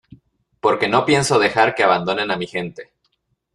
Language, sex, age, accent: Spanish, male, 19-29, México